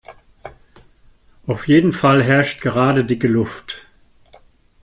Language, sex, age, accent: German, male, 60-69, Deutschland Deutsch